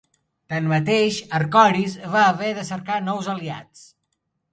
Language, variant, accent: Catalan, Central, balear